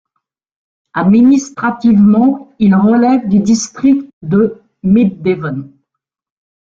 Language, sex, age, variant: French, female, 60-69, Français de métropole